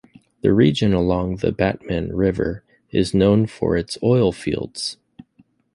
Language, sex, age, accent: English, male, 30-39, United States English